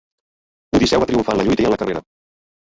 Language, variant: Catalan, Central